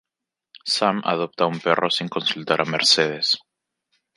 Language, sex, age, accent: Spanish, male, 19-29, Andino-Pacífico: Colombia, Perú, Ecuador, oeste de Bolivia y Venezuela andina